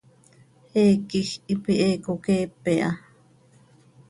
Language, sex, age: Seri, female, 30-39